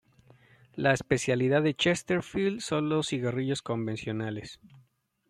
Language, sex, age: Spanish, male, 30-39